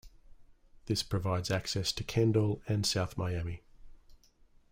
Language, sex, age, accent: English, male, 40-49, Australian English